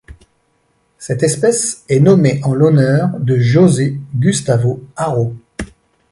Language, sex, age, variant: French, male, 50-59, Français de métropole